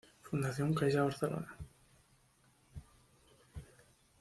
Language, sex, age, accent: Spanish, male, 19-29, España: Norte peninsular (Asturias, Castilla y León, Cantabria, País Vasco, Navarra, Aragón, La Rioja, Guadalajara, Cuenca)